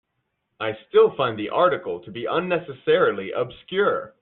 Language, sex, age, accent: English, male, 19-29, United States English